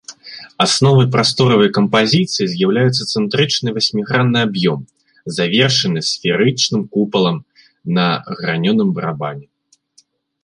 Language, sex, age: Belarusian, male, under 19